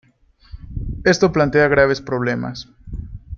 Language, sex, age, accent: Spanish, male, 19-29, México